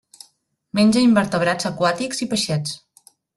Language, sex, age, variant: Catalan, female, 19-29, Nord-Occidental